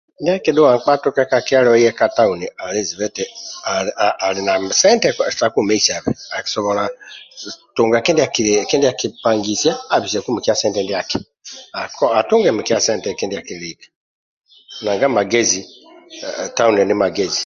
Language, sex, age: Amba (Uganda), male, 70-79